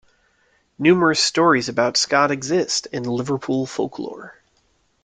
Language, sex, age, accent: English, male, 19-29, United States English